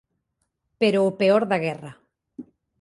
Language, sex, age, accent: Galician, female, 30-39, Normativo (estándar)